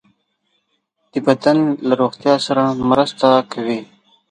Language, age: Pashto, 19-29